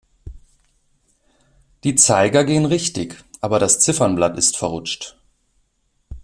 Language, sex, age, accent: German, male, 19-29, Deutschland Deutsch